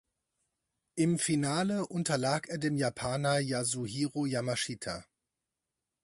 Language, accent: German, Deutschland Deutsch